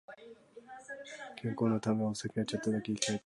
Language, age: Japanese, 19-29